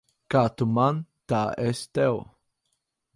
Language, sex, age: Latvian, male, 19-29